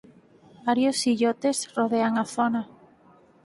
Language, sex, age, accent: Galician, female, 19-29, Normativo (estándar)